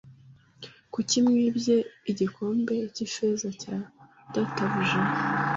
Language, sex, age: Kinyarwanda, female, 50-59